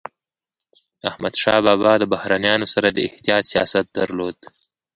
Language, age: Pashto, 19-29